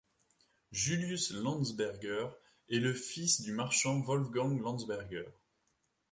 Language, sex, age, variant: French, male, 19-29, Français de métropole